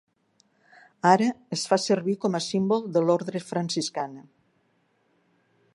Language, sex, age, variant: Catalan, female, 60-69, Nord-Occidental